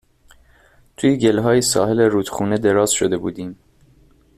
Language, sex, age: Persian, male, 19-29